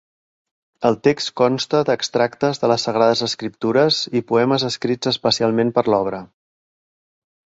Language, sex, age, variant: Catalan, male, 40-49, Central